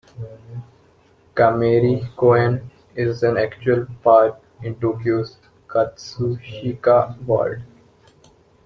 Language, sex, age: English, male, 19-29